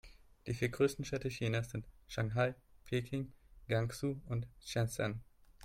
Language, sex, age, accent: German, male, 19-29, Deutschland Deutsch